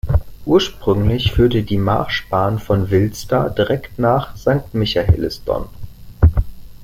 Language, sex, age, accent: German, male, 19-29, Deutschland Deutsch